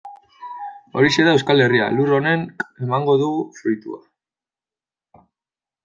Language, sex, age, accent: Basque, male, 19-29, Mendebalekoa (Araba, Bizkaia, Gipuzkoako mendebaleko herri batzuk)